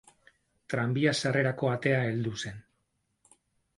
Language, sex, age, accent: Basque, male, 60-69, Mendebalekoa (Araba, Bizkaia, Gipuzkoako mendebaleko herri batzuk)